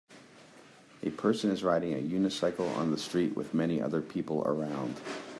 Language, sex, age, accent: English, male, 50-59, United States English